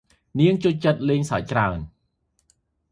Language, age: Khmer, 30-39